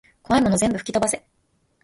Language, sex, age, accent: Japanese, female, under 19, 標準